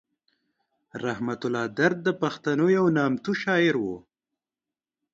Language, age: Pashto, 19-29